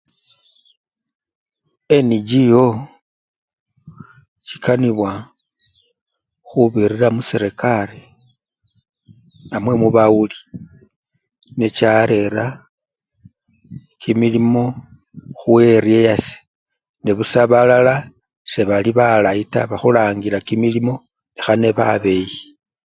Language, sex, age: Luyia, male, 40-49